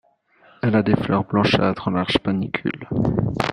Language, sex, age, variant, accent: French, male, 30-39, Français d'Europe, Français de Suisse